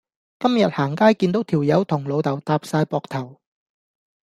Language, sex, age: Cantonese, male, 19-29